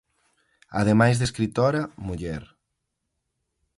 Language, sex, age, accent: Galician, male, 19-29, Oriental (común en zona oriental)